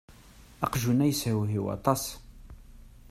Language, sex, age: Kabyle, male, 30-39